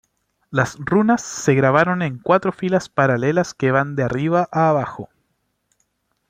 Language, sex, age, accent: Spanish, male, 19-29, Chileno: Chile, Cuyo